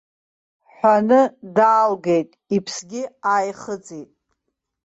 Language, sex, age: Abkhazian, female, 50-59